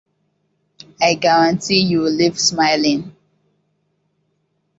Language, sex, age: English, female, 19-29